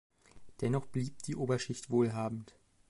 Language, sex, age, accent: German, male, 19-29, Deutschland Deutsch